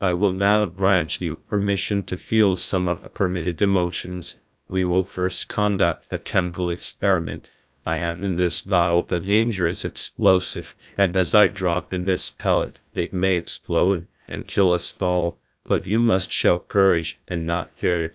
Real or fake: fake